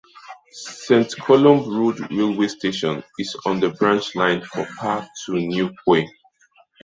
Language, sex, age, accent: English, male, 30-39, England English